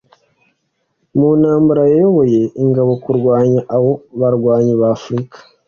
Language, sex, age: Kinyarwanda, male, 19-29